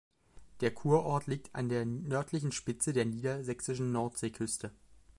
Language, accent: German, Deutschland Deutsch